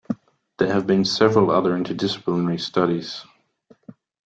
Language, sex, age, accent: English, male, 30-39, Australian English